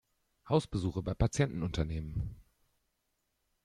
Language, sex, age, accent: German, male, 30-39, Deutschland Deutsch